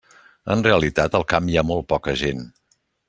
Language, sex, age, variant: Catalan, male, 60-69, Central